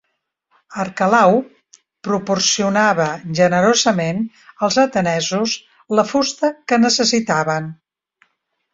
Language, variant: Catalan, Central